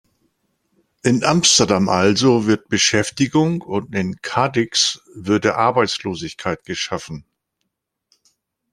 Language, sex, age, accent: German, male, 60-69, Deutschland Deutsch